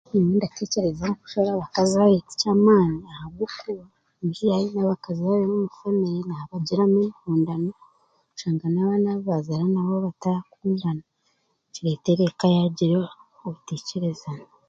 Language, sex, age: Chiga, male, 30-39